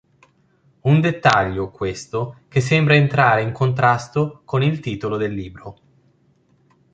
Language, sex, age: Italian, male, 30-39